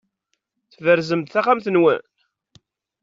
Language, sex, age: Kabyle, male, 30-39